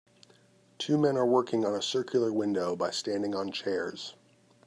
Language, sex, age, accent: English, male, 50-59, United States English